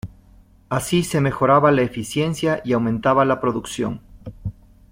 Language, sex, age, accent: Spanish, male, 40-49, Andino-Pacífico: Colombia, Perú, Ecuador, oeste de Bolivia y Venezuela andina